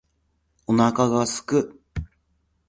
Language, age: Japanese, 30-39